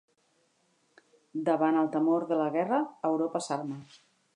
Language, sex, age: Catalan, female, 40-49